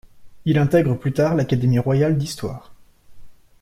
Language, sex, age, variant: French, male, 19-29, Français de métropole